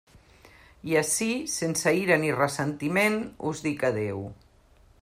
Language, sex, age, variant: Catalan, female, 50-59, Central